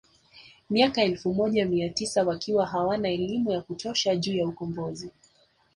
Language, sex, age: Swahili, female, 19-29